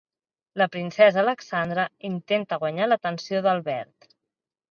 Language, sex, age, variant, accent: Catalan, female, 30-39, Central, central